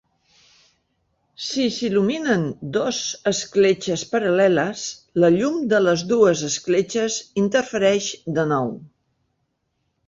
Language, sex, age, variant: Catalan, female, 60-69, Central